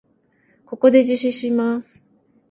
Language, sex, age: Japanese, female, 40-49